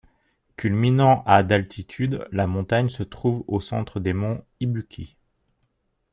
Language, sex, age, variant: French, male, 40-49, Français de métropole